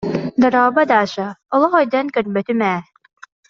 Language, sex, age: Yakut, female, under 19